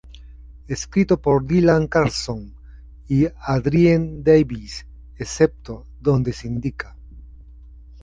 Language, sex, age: Spanish, male, 60-69